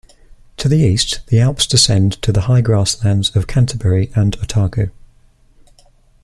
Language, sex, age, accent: English, male, 19-29, England English